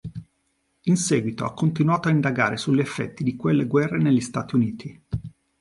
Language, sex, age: Italian, male, 40-49